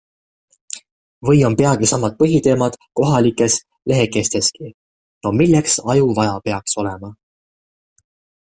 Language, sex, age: Estonian, male, 19-29